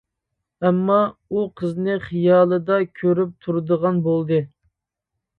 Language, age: Uyghur, 19-29